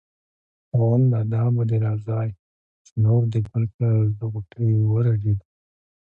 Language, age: Pashto, 30-39